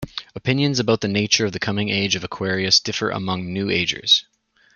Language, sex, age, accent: English, male, 19-29, Canadian English